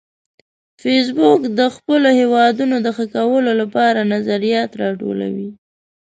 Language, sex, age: Pashto, female, 30-39